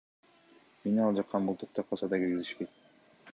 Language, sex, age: Kyrgyz, male, 19-29